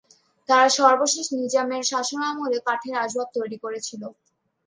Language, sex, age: Bengali, female, under 19